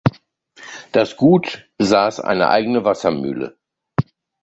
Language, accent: German, Deutschland Deutsch